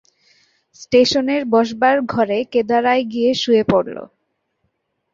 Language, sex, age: Bengali, female, 19-29